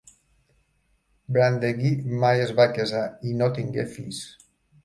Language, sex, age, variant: Catalan, male, 50-59, Balear